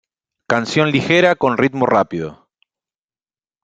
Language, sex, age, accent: Spanish, male, 40-49, Rioplatense: Argentina, Uruguay, este de Bolivia, Paraguay